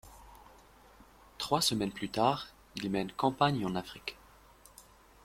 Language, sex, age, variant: French, male, 19-29, Français de métropole